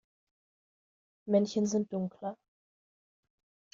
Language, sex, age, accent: German, female, 19-29, Deutschland Deutsch